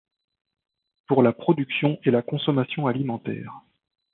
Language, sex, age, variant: French, male, 30-39, Français de métropole